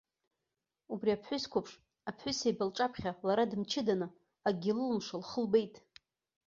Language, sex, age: Abkhazian, female, 30-39